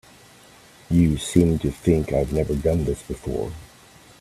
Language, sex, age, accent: English, male, 40-49, United States English